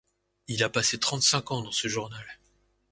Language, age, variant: French, 40-49, Français de métropole